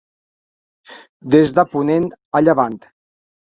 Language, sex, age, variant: Catalan, male, 50-59, Central